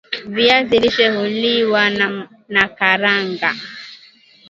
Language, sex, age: Swahili, female, 19-29